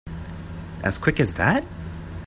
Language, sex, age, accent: English, male, 19-29, United States English